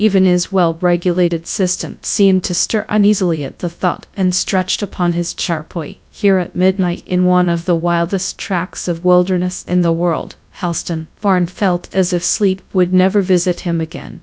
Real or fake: fake